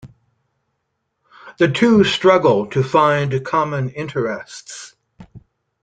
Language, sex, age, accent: English, male, 60-69, United States English